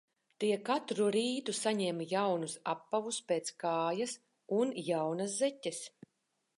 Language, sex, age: Latvian, female, 40-49